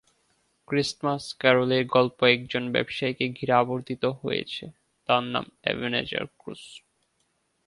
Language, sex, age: Bengali, male, 19-29